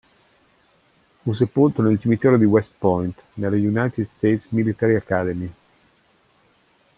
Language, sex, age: Italian, male, 50-59